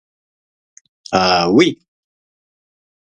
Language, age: French, 50-59